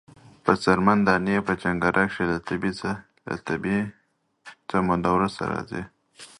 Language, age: Pashto, 19-29